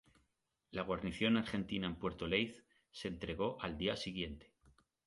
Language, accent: Spanish, España: Norte peninsular (Asturias, Castilla y León, Cantabria, País Vasco, Navarra, Aragón, La Rioja, Guadalajara, Cuenca)